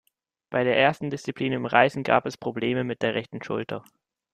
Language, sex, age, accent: German, male, 19-29, Deutschland Deutsch